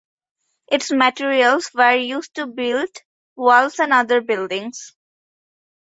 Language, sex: English, female